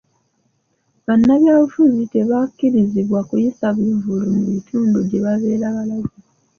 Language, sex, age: Ganda, female, 19-29